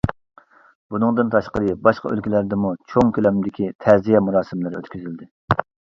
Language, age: Uyghur, 30-39